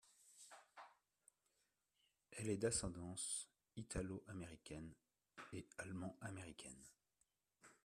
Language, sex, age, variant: French, male, 30-39, Français de métropole